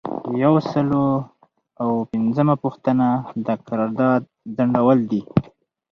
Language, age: Pashto, 19-29